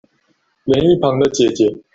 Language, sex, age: Chinese, male, 19-29